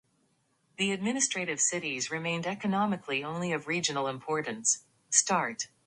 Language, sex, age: English, female, under 19